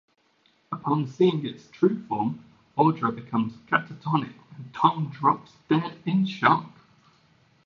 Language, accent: English, British English